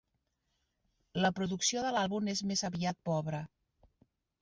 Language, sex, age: Catalan, female, 50-59